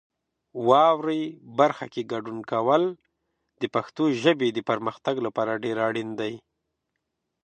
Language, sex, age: Pashto, male, 30-39